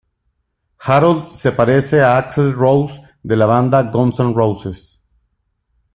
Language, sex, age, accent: Spanish, male, 40-49, México